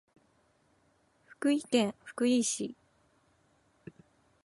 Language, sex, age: Japanese, female, 30-39